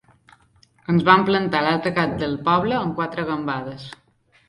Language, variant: Catalan, Balear